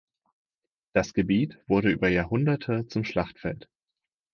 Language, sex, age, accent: German, male, 19-29, Deutschland Deutsch